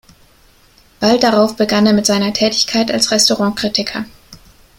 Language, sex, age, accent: German, female, 19-29, Deutschland Deutsch